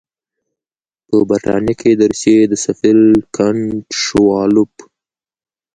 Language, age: Pashto, 19-29